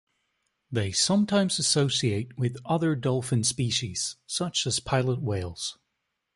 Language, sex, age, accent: English, male, 19-29, United States English